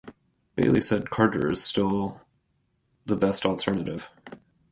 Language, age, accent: English, 30-39, United States English